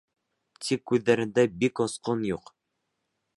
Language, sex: Bashkir, male